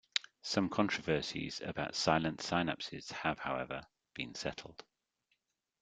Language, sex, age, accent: English, male, 40-49, England English